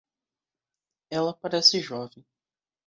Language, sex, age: Portuguese, male, 19-29